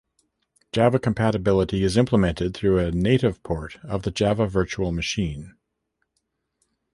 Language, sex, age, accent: English, male, 50-59, Canadian English